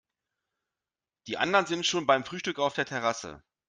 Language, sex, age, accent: German, male, 40-49, Deutschland Deutsch